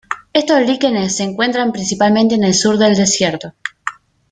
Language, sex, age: Spanish, female, 19-29